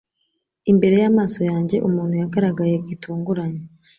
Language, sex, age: Kinyarwanda, female, 19-29